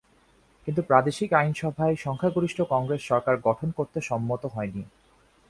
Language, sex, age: Bengali, male, 19-29